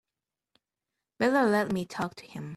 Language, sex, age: English, female, 19-29